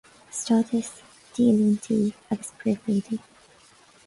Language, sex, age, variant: Irish, female, 19-29, Gaeilge na Mumhan